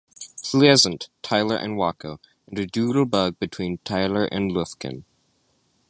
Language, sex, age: English, male, under 19